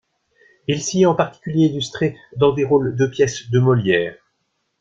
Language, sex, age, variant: French, male, 19-29, Français de métropole